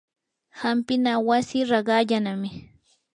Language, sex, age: Yanahuanca Pasco Quechua, female, 19-29